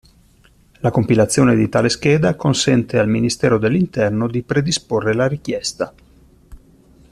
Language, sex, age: Italian, male, 50-59